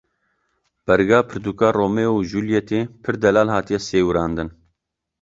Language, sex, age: Kurdish, male, 19-29